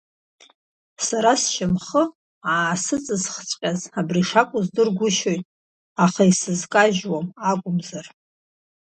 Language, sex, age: Abkhazian, female, 40-49